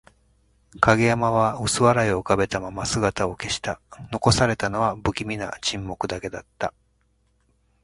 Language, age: Japanese, 50-59